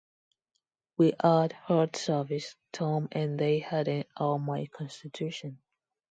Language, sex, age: English, female, 19-29